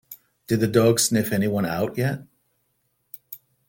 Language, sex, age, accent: English, male, 50-59, United States English